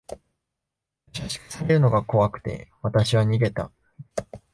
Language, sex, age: Japanese, male, 19-29